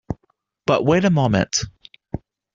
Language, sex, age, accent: English, male, 30-39, United States English